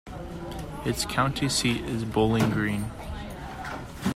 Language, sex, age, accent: English, male, under 19, United States English